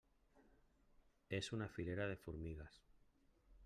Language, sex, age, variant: Catalan, male, 50-59, Central